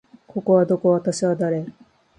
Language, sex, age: Japanese, female, under 19